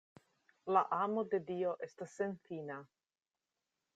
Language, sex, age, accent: Esperanto, female, 40-49, Internacia